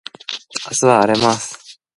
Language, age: Japanese, 19-29